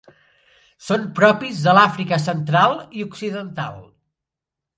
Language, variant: Catalan, Central